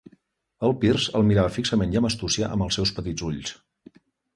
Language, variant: Catalan, Central